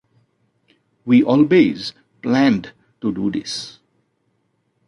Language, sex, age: English, male, 50-59